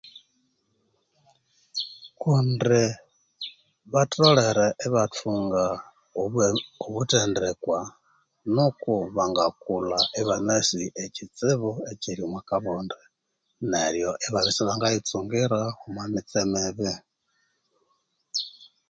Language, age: Konzo, 40-49